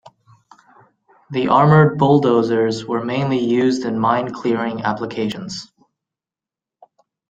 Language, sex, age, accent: English, male, 30-39, United States English